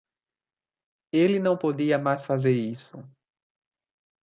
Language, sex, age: Portuguese, male, 19-29